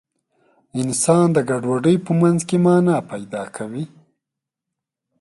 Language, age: Pashto, 19-29